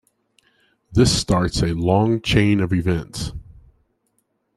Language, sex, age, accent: English, male, 30-39, United States English